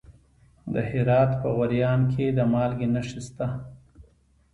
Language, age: Pashto, 40-49